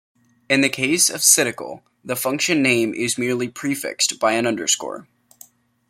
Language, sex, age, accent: English, male, under 19, United States English